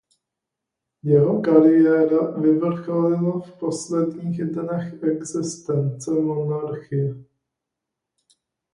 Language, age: Czech, 30-39